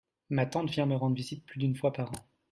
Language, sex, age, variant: French, male, 19-29, Français de métropole